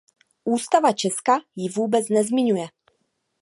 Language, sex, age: Czech, female, 30-39